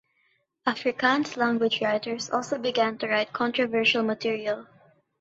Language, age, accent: English, under 19, Filipino